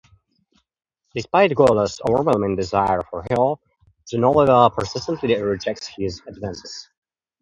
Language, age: English, 19-29